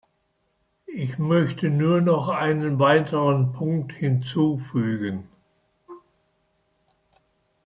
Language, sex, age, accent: German, male, 80-89, Deutschland Deutsch